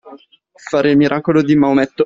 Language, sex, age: Italian, male, 19-29